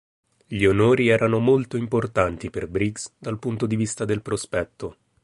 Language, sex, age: Italian, male, 30-39